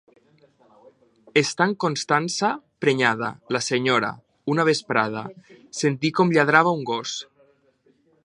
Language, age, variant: Catalan, 30-39, Septentrional